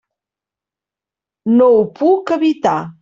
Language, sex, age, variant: Catalan, female, 50-59, Central